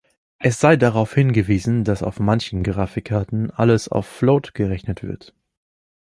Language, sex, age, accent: German, male, 19-29, Deutschland Deutsch